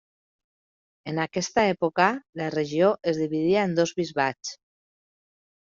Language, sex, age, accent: Catalan, female, 30-39, valencià